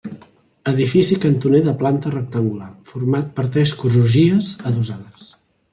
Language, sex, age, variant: Catalan, male, 19-29, Central